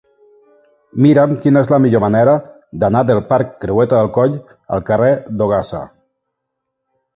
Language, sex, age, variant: Catalan, male, 40-49, Nord-Occidental